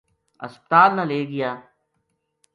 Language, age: Gujari, 40-49